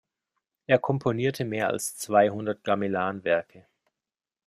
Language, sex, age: German, male, 40-49